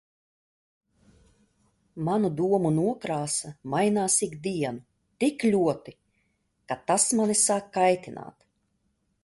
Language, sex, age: Latvian, female, 40-49